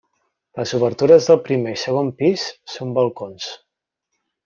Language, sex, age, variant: Catalan, male, 30-39, Central